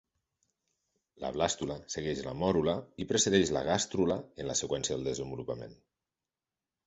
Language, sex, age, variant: Catalan, male, 40-49, Central